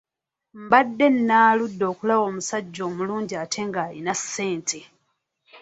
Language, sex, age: Ganda, female, 30-39